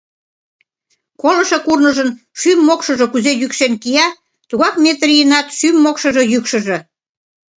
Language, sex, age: Mari, female, 19-29